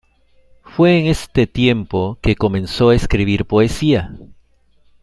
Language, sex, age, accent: Spanish, male, 50-59, Andino-Pacífico: Colombia, Perú, Ecuador, oeste de Bolivia y Venezuela andina